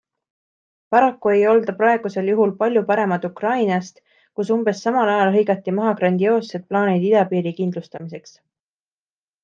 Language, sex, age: Estonian, female, 19-29